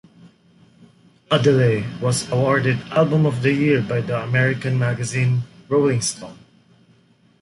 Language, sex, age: English, male, 19-29